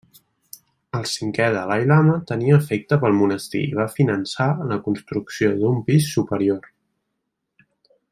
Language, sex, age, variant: Catalan, male, 19-29, Central